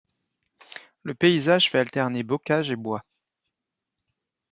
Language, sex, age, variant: French, male, 30-39, Français de métropole